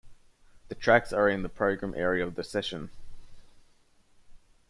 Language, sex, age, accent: English, male, 19-29, Australian English